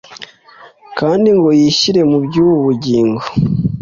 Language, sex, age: Kinyarwanda, male, 19-29